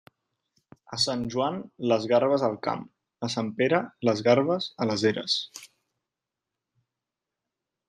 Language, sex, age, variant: Catalan, male, 19-29, Central